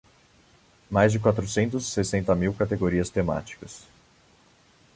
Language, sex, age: Portuguese, male, 19-29